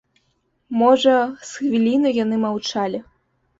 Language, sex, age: Belarusian, female, 19-29